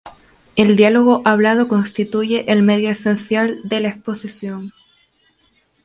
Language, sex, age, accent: Spanish, female, 19-29, España: Islas Canarias